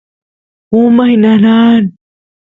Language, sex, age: Santiago del Estero Quichua, female, 19-29